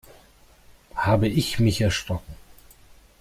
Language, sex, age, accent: German, male, 40-49, Deutschland Deutsch